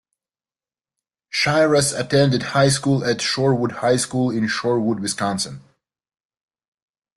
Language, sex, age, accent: English, male, 30-39, United States English